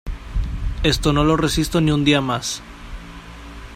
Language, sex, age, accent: Spanish, male, 19-29, México